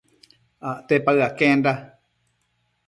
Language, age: Matsés, 40-49